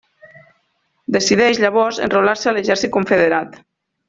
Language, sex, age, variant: Catalan, female, 40-49, Nord-Occidental